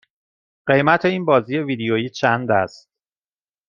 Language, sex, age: Persian, male, 40-49